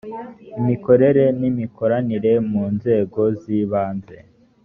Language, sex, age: Kinyarwanda, male, under 19